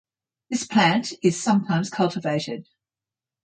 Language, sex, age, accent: English, female, 60-69, Australian English